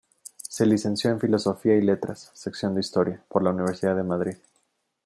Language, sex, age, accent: Spanish, female, 60-69, México